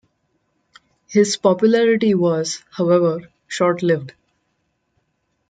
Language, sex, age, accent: English, female, 19-29, India and South Asia (India, Pakistan, Sri Lanka)